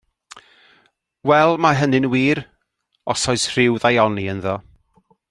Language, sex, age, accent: Welsh, male, 40-49, Y Deyrnas Unedig Cymraeg